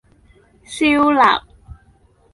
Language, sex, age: Cantonese, female, 19-29